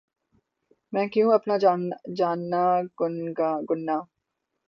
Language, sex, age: Urdu, female, 19-29